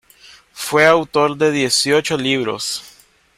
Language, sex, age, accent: Spanish, male, 19-29, América central